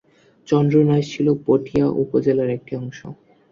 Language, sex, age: Bengali, male, under 19